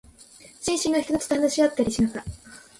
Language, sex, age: Japanese, female, 19-29